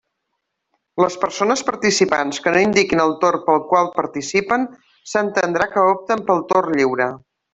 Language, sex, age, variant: Catalan, female, 40-49, Central